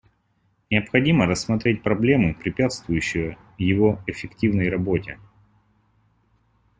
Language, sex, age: Russian, male, 19-29